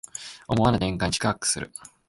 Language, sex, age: Japanese, male, 19-29